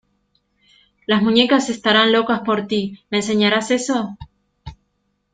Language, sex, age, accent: Spanish, female, 40-49, Rioplatense: Argentina, Uruguay, este de Bolivia, Paraguay